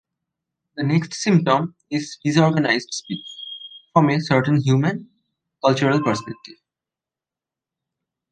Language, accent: English, India and South Asia (India, Pakistan, Sri Lanka)